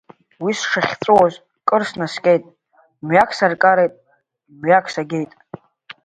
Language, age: Abkhazian, under 19